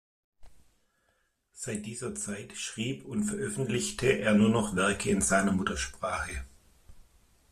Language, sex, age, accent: German, male, 50-59, Deutschland Deutsch